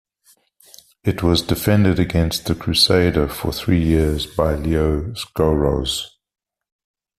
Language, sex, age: English, male, 50-59